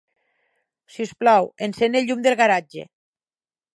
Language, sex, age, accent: Catalan, female, 50-59, Ebrenc